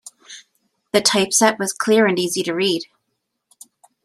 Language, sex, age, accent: English, female, 40-49, United States English